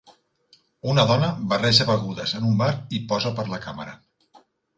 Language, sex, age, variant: Catalan, male, 40-49, Central